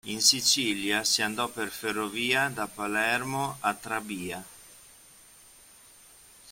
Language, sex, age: Italian, male, 50-59